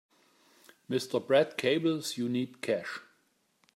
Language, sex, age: English, male, 50-59